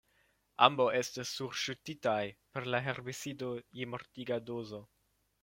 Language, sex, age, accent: Esperanto, male, 19-29, Internacia